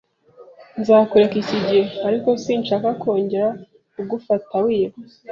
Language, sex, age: Kinyarwanda, female, 19-29